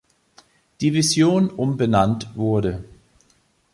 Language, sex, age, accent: German, male, 40-49, Deutschland Deutsch